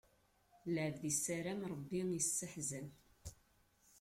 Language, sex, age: Kabyle, female, 80-89